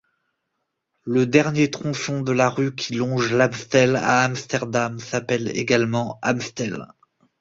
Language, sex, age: French, male, 30-39